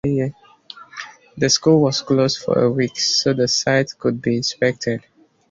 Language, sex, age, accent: English, male, 19-29, England English